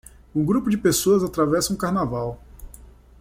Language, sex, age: Portuguese, male, 19-29